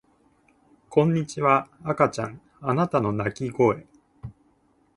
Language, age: Japanese, 19-29